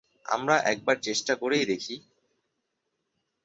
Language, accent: Bengali, Bengali